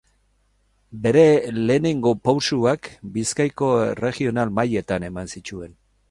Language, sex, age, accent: Basque, male, 60-69, Mendebalekoa (Araba, Bizkaia, Gipuzkoako mendebaleko herri batzuk)